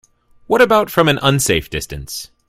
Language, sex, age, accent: English, male, 40-49, United States English